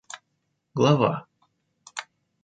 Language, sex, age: Russian, male, 19-29